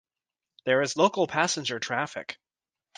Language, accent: English, United States English